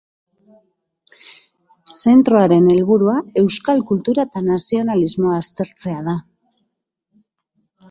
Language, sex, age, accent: Basque, female, 50-59, Mendebalekoa (Araba, Bizkaia, Gipuzkoako mendebaleko herri batzuk)